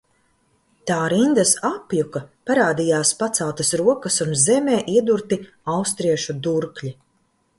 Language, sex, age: Latvian, female, 40-49